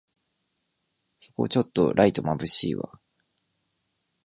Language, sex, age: Japanese, male, 19-29